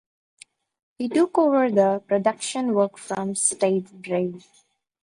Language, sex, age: English, female, 19-29